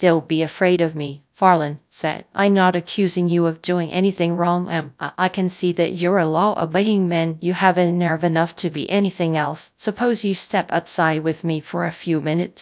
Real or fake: fake